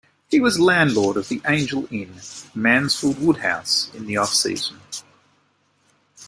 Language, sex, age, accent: English, male, 50-59, Australian English